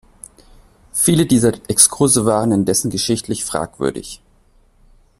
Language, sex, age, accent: German, male, 19-29, Deutschland Deutsch